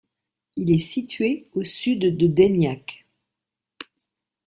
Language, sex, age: French, female, 60-69